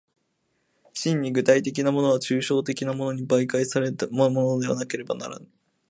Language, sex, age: Japanese, male, 19-29